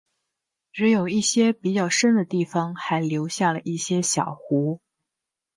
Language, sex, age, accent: Chinese, male, 19-29, 出生地：北京市